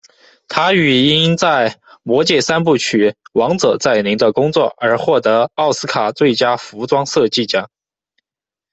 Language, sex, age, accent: Chinese, male, under 19, 出生地：四川省